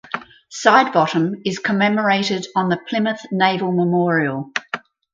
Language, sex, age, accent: English, female, 60-69, Australian English